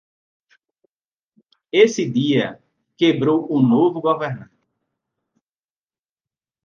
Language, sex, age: Portuguese, male, 19-29